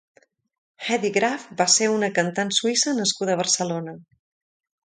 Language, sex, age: Catalan, female, 40-49